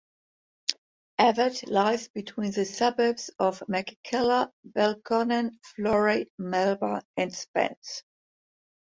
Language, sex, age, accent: English, female, 60-69, England English